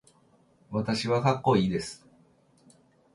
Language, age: Japanese, 40-49